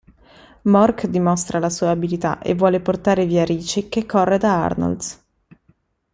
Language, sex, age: Italian, female, 30-39